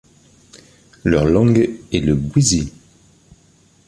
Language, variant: French, Français de métropole